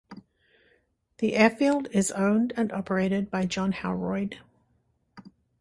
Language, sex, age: English, female, 60-69